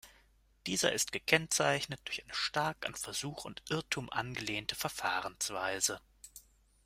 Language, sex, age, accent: German, male, 30-39, Deutschland Deutsch